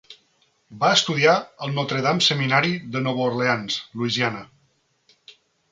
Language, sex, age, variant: Catalan, male, 40-49, Central